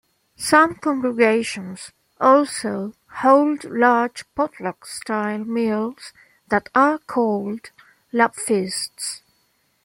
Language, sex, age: English, female, 40-49